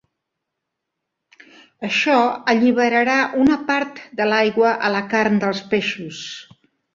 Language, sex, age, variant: Catalan, female, 50-59, Central